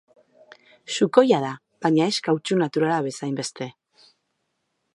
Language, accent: Basque, Mendebalekoa (Araba, Bizkaia, Gipuzkoako mendebaleko herri batzuk)